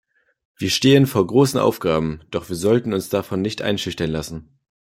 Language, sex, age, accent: German, male, 19-29, Deutschland Deutsch